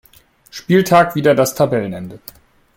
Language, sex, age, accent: German, male, 19-29, Deutschland Deutsch